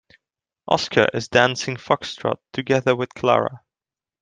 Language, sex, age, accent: English, male, 19-29, England English